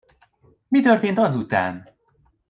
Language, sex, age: Hungarian, male, 30-39